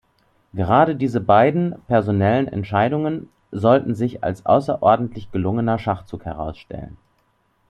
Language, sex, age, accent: German, male, 30-39, Deutschland Deutsch